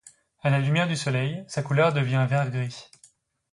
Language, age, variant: French, 19-29, Français de métropole